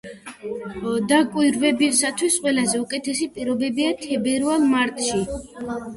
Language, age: Georgian, 30-39